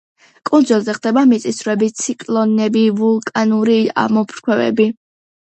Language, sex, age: Georgian, female, under 19